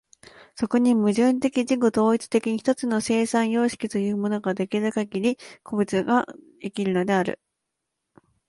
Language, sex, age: Japanese, female, 19-29